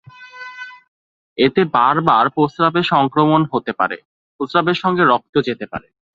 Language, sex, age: Bengali, male, 19-29